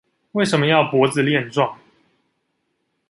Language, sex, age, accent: Chinese, male, 19-29, 出生地：臺北市